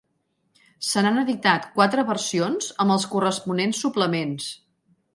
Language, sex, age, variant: Catalan, female, 40-49, Central